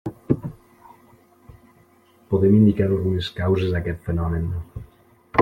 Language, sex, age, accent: Catalan, male, 40-49, valencià